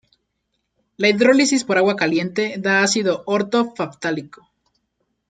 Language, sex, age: Spanish, male, 19-29